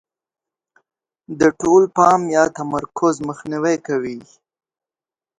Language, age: Pashto, under 19